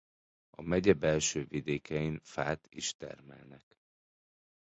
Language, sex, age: Hungarian, male, 40-49